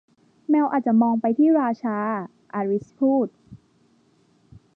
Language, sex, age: Thai, female, under 19